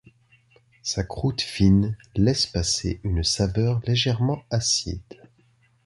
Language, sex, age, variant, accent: French, male, 40-49, Français d'Europe, Français de Suisse